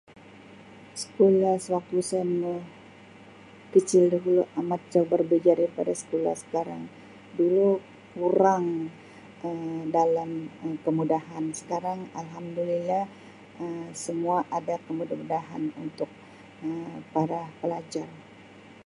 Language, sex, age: Sabah Malay, female, 60-69